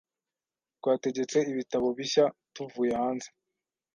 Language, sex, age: Kinyarwanda, male, 19-29